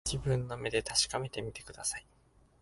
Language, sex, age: Japanese, male, 19-29